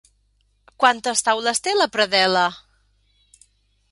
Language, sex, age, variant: Catalan, female, 40-49, Central